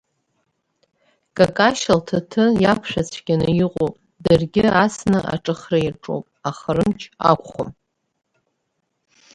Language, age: Abkhazian, 30-39